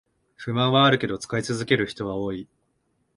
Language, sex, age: Japanese, male, 19-29